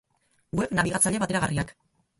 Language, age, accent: Basque, 50-59, Erdialdekoa edo Nafarra (Gipuzkoa, Nafarroa)